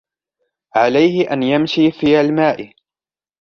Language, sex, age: Arabic, male, 19-29